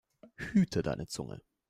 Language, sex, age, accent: German, male, 19-29, Deutschland Deutsch